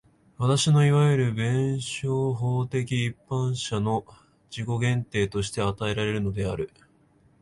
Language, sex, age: Japanese, male, 19-29